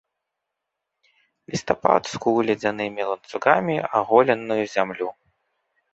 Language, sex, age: Belarusian, male, 30-39